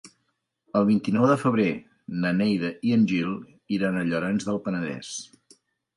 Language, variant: Catalan, Central